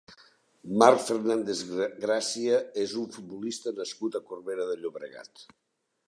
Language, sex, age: Catalan, male, 60-69